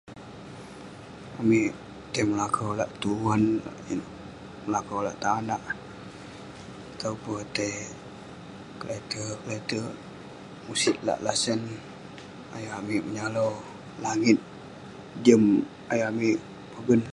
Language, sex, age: Western Penan, male, under 19